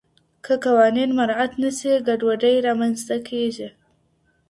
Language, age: Pashto, under 19